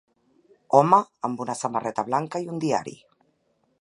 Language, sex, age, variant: Catalan, female, 40-49, Central